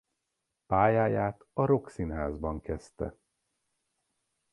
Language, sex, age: Hungarian, male, 30-39